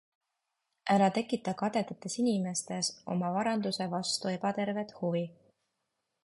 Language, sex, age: Estonian, female, 30-39